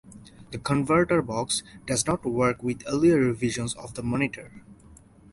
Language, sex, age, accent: English, male, 19-29, United States English